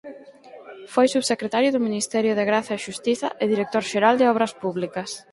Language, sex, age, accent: Galician, female, 19-29, Atlántico (seseo e gheada)